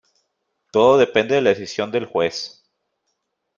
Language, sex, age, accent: Spanish, male, 30-39, México